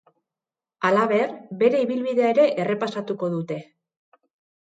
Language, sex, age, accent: Basque, female, 40-49, Erdialdekoa edo Nafarra (Gipuzkoa, Nafarroa)